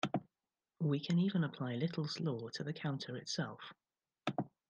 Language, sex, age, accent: English, female, 30-39, England English